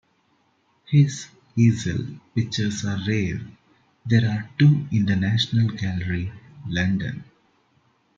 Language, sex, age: English, male, 30-39